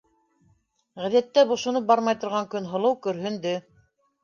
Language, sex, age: Bashkir, female, 60-69